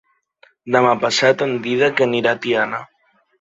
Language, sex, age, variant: Catalan, male, 19-29, Nord-Occidental